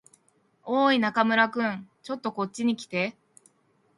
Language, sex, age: Japanese, female, 19-29